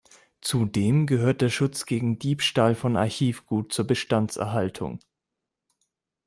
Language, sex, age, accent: German, male, 19-29, Deutschland Deutsch